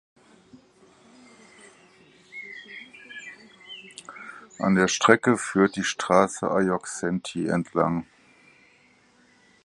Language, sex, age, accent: German, male, 50-59, Deutschland Deutsch